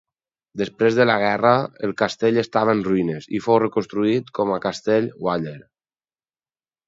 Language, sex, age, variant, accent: Catalan, male, 30-39, Valencià meridional, valencià